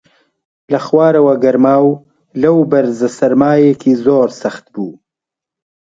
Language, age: Central Kurdish, 40-49